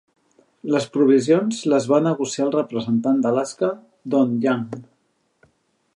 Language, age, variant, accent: Catalan, 30-39, Central, central